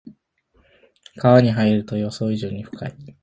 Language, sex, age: Japanese, male, under 19